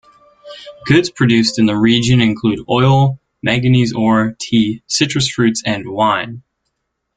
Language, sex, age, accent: English, male, 19-29, United States English